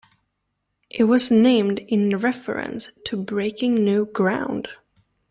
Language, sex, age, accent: English, female, 19-29, England English